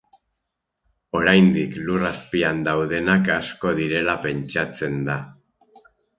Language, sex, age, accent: Basque, male, 50-59, Erdialdekoa edo Nafarra (Gipuzkoa, Nafarroa)